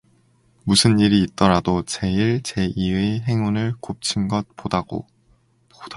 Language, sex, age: Korean, male, 19-29